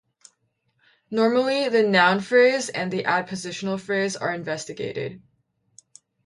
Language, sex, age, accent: English, female, 19-29, Canadian English